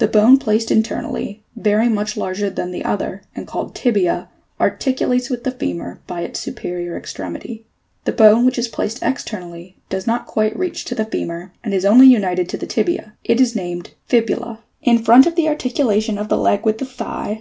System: none